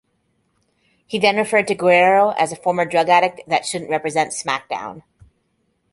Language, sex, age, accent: English, female, 40-49, United States English